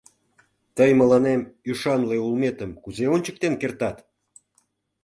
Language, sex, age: Mari, male, 50-59